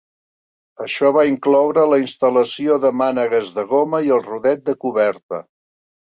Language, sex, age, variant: Catalan, male, 60-69, Central